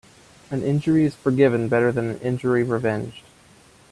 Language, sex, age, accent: English, male, 19-29, United States English